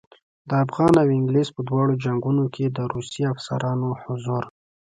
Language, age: Pashto, 19-29